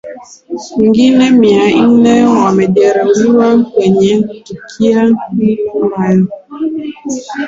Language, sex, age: Swahili, female, 19-29